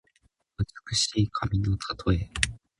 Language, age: Japanese, 19-29